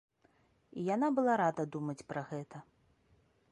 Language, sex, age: Belarusian, female, 30-39